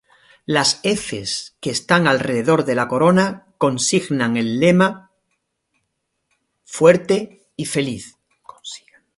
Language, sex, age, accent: Spanish, male, 50-59, España: Sur peninsular (Andalucia, Extremadura, Murcia)